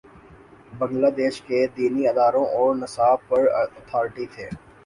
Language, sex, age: Urdu, male, 19-29